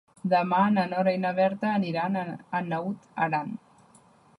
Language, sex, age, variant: Catalan, female, 30-39, Central